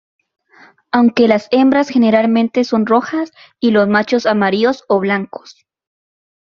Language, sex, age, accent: Spanish, female, under 19, América central